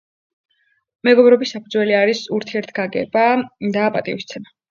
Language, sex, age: Georgian, female, 19-29